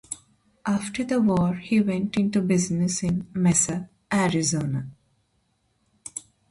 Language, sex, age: English, female, 30-39